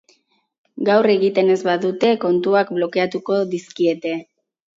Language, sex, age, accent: Basque, female, 40-49, Mendebalekoa (Araba, Bizkaia, Gipuzkoako mendebaleko herri batzuk)